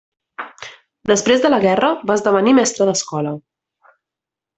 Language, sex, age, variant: Catalan, female, 19-29, Central